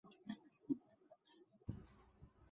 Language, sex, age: Bengali, female, 19-29